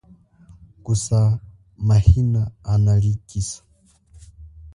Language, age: Chokwe, 19-29